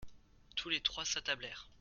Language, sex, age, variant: French, male, 19-29, Français de métropole